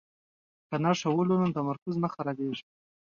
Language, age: Pashto, 19-29